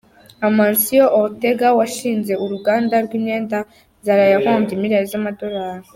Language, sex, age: Kinyarwanda, female, under 19